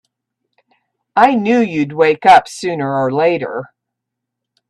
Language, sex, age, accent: English, female, 60-69, United States English